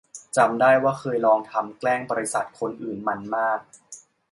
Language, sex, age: Thai, male, 19-29